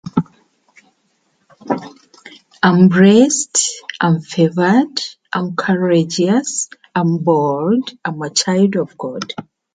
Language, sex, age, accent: English, female, 30-39, United States English